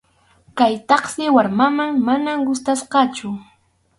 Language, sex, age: Arequipa-La Unión Quechua, female, 19-29